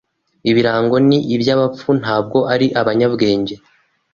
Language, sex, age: Kinyarwanda, male, 30-39